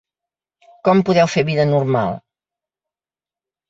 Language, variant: Catalan, Central